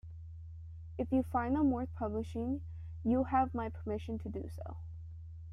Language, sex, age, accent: English, female, 19-29, United States English